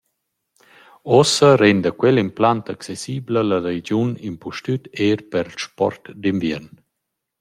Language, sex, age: Romansh, male, 40-49